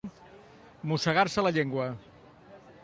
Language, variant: Catalan, Septentrional